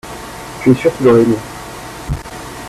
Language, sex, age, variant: French, male, 19-29, Français de métropole